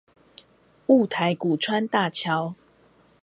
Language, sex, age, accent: Chinese, female, 40-49, 出生地：臺北市